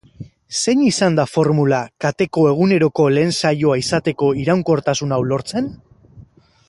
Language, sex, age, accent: Basque, male, 30-39, Mendebalekoa (Araba, Bizkaia, Gipuzkoako mendebaleko herri batzuk)